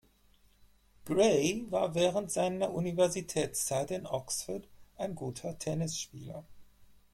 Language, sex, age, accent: German, male, 40-49, Deutschland Deutsch